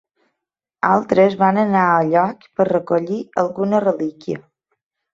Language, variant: Catalan, Balear